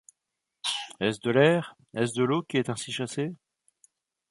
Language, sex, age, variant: French, male, 40-49, Français de métropole